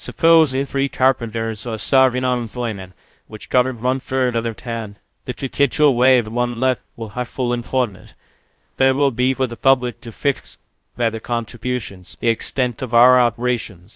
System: TTS, VITS